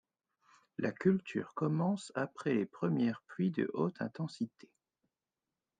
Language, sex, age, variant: French, male, 30-39, Français de métropole